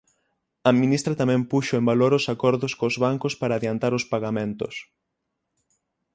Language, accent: Galician, Oriental (común en zona oriental); Normativo (estándar)